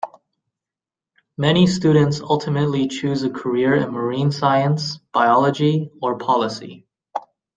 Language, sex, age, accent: English, male, 30-39, United States English